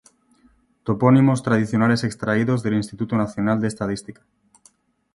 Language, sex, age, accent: Spanish, male, 30-39, España: Norte peninsular (Asturias, Castilla y León, Cantabria, País Vasco, Navarra, Aragón, La Rioja, Guadalajara, Cuenca)